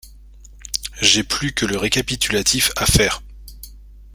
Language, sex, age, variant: French, male, 40-49, Français de métropole